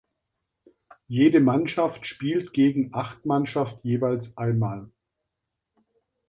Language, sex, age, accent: German, male, 50-59, Deutschland Deutsch; Süddeutsch